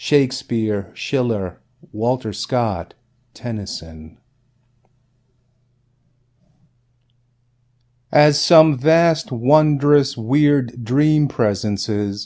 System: none